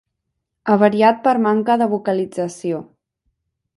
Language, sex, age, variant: Catalan, female, under 19, Central